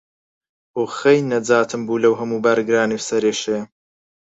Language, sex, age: Central Kurdish, male, 19-29